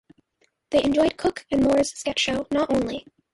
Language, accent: English, United States English